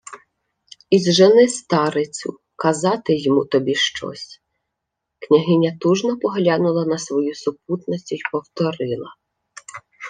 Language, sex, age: Ukrainian, female, 30-39